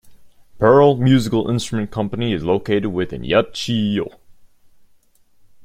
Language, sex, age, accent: English, male, 19-29, United States English